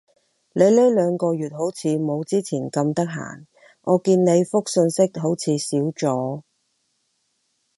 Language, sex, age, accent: Cantonese, female, 30-39, 广州音